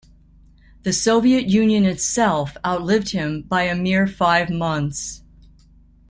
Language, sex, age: English, female, 60-69